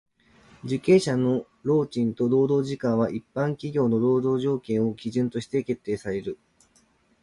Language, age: Japanese, 30-39